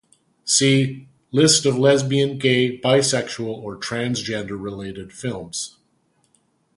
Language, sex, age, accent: English, male, 40-49, Canadian English